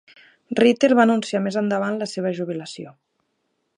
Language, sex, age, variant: Catalan, female, 30-39, Central